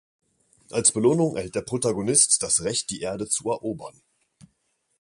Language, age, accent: German, 40-49, Deutschland Deutsch